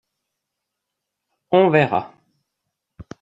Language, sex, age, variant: French, male, 40-49, Français de métropole